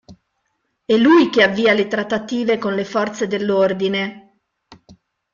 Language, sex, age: Italian, female, 50-59